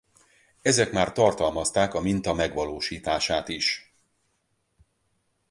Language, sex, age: Hungarian, male, 40-49